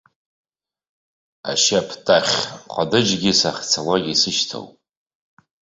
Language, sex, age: Abkhazian, male, 40-49